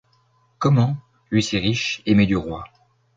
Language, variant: French, Français de métropole